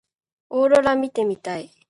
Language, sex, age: Japanese, female, under 19